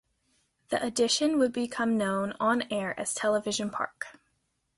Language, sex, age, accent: English, female, under 19, United States English